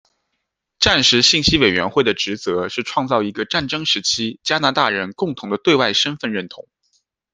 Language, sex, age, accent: Chinese, male, 30-39, 出生地：浙江省